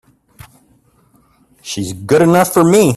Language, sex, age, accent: English, male, 50-59, United States English